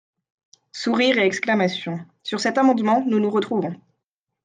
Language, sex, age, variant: French, female, 19-29, Français de métropole